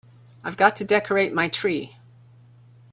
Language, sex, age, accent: English, female, 50-59, Canadian English